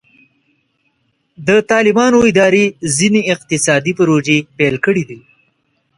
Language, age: Pashto, 19-29